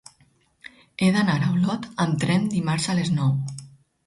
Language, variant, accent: Catalan, Alacantí, valencià